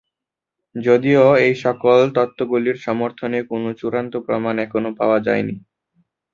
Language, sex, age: Bengali, male, 19-29